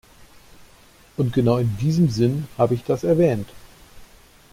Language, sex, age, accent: German, male, 40-49, Deutschland Deutsch